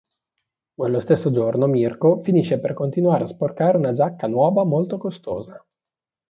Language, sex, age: Italian, male, 19-29